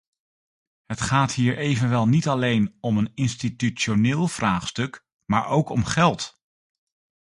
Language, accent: Dutch, Nederlands Nederlands